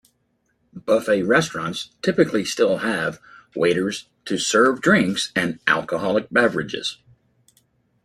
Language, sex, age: English, male, 50-59